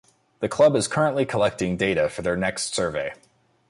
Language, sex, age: English, male, 19-29